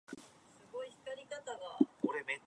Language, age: Japanese, 19-29